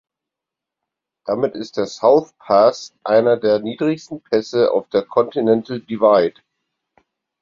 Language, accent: German, Deutschland Deutsch